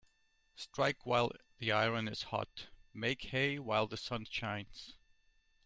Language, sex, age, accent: English, male, 40-49, England English